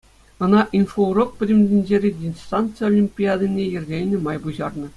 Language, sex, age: Chuvash, male, 40-49